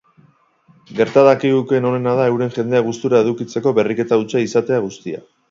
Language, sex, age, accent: Basque, male, 30-39, Erdialdekoa edo Nafarra (Gipuzkoa, Nafarroa)